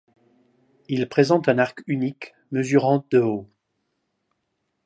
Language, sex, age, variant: French, male, 40-49, Français de métropole